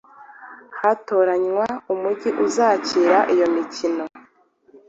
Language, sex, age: Kinyarwanda, female, 19-29